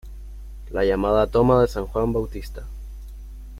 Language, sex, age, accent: Spanish, male, under 19, Chileno: Chile, Cuyo